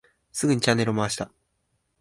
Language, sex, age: Japanese, male, 19-29